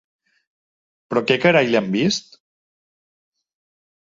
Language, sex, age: Catalan, male, 40-49